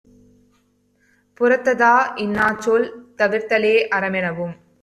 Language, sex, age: Tamil, female, 19-29